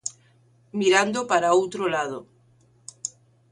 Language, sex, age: Galician, female, 50-59